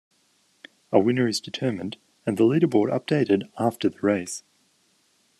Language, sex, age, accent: English, male, 30-39, Australian English